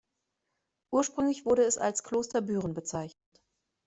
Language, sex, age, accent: German, female, 30-39, Deutschland Deutsch